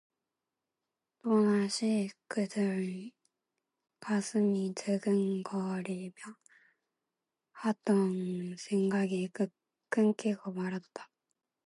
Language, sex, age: Korean, female, 19-29